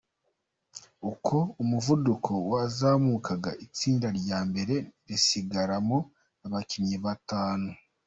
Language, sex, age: Kinyarwanda, male, 19-29